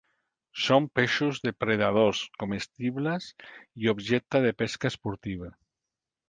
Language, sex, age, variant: Catalan, male, 50-59, Central